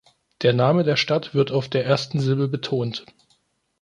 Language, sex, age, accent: German, male, 19-29, Deutschland Deutsch